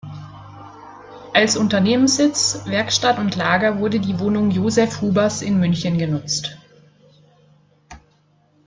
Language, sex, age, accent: German, female, 19-29, Deutschland Deutsch